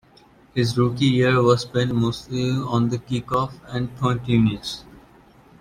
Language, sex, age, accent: English, male, under 19, United States English